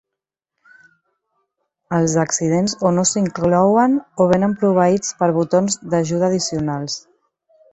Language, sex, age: Catalan, female, 40-49